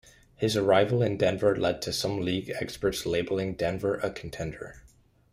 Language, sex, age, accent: English, male, 19-29, Canadian English